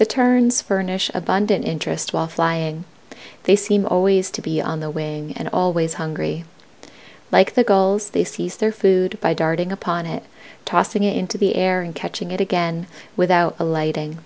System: none